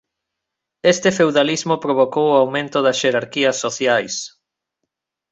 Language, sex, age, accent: Galician, male, 30-39, Normativo (estándar)